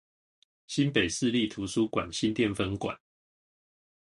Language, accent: Chinese, 出生地：彰化縣